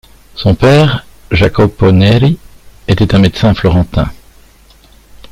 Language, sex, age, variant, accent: French, male, 50-59, Français d'Europe, Français de Belgique